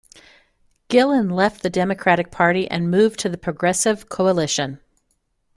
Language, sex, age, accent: English, female, 50-59, United States English